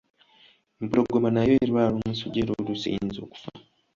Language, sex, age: Ganda, male, 19-29